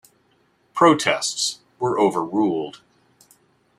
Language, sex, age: English, male, 50-59